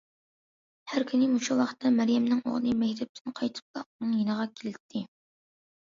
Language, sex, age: Uyghur, female, under 19